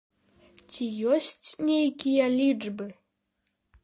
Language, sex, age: Belarusian, female, 40-49